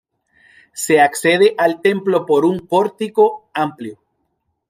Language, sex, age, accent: Spanish, male, 40-49, Caribe: Cuba, Venezuela, Puerto Rico, República Dominicana, Panamá, Colombia caribeña, México caribeño, Costa del golfo de México